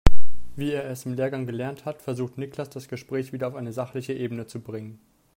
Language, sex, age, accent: German, male, 19-29, Deutschland Deutsch